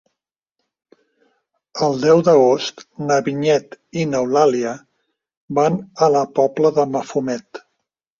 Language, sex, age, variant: Catalan, male, 40-49, Nord-Occidental